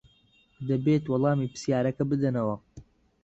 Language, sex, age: Central Kurdish, male, 19-29